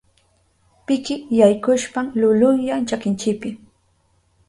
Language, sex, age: Southern Pastaza Quechua, female, 19-29